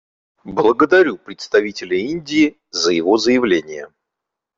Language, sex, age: Russian, male, 40-49